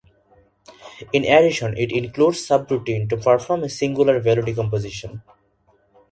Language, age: English, 19-29